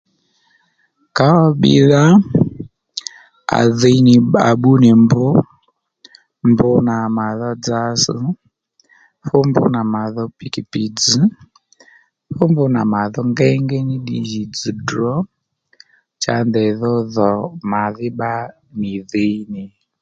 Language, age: Lendu, 40-49